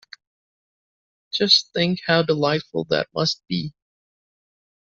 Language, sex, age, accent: English, male, 30-39, United States English